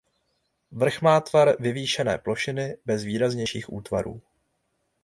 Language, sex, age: Czech, male, 30-39